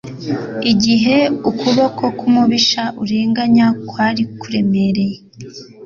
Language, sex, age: Kinyarwanda, female, under 19